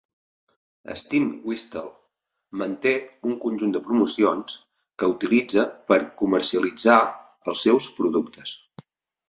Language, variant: Catalan, Central